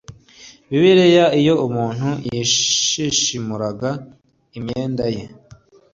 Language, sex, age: Kinyarwanda, male, 30-39